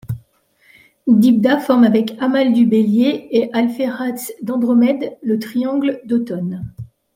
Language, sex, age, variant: French, female, 40-49, Français de métropole